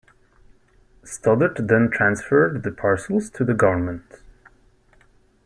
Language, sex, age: English, male, 19-29